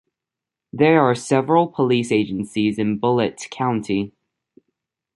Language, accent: English, United States English